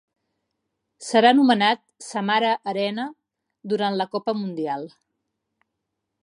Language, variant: Catalan, Central